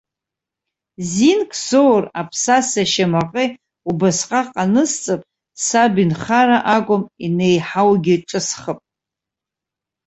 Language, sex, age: Abkhazian, female, 40-49